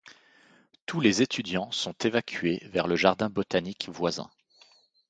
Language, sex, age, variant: French, male, 30-39, Français de métropole